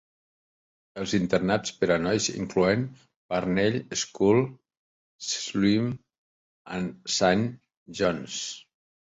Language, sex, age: Catalan, male, 60-69